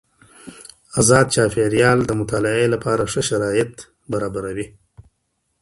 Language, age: Pashto, 40-49